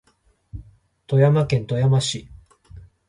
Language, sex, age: Japanese, male, 40-49